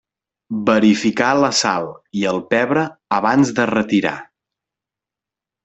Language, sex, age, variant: Catalan, male, 19-29, Central